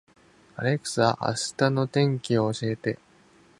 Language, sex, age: Japanese, male, 19-29